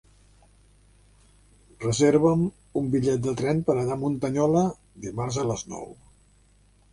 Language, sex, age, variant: Catalan, male, 70-79, Central